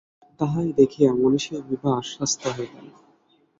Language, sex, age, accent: Bengali, male, 19-29, শুদ্ধ